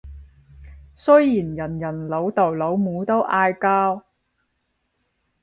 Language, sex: Cantonese, female